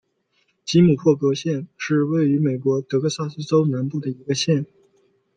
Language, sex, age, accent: Chinese, male, 19-29, 出生地：河北省